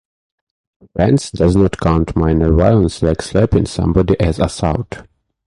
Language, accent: English, Scottish English